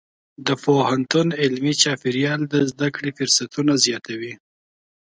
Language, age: Pashto, 19-29